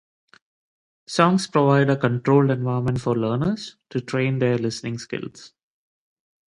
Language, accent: English, India and South Asia (India, Pakistan, Sri Lanka)